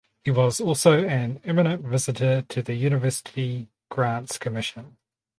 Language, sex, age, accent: English, male, 30-39, New Zealand English